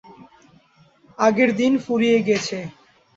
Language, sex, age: Bengali, male, 19-29